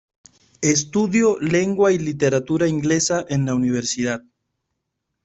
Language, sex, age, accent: Spanish, male, 30-39, Caribe: Cuba, Venezuela, Puerto Rico, República Dominicana, Panamá, Colombia caribeña, México caribeño, Costa del golfo de México